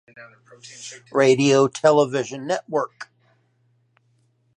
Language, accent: English, United States English